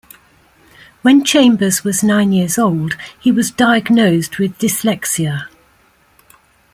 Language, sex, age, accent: English, female, 70-79, England English